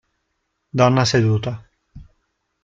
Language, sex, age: Italian, male, 19-29